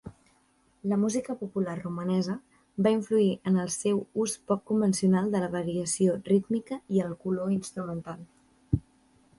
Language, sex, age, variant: Catalan, female, 19-29, Central